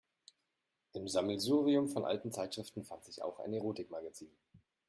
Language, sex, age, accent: German, male, 30-39, Deutschland Deutsch